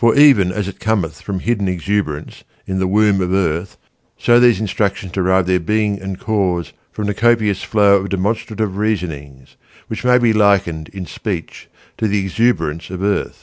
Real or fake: real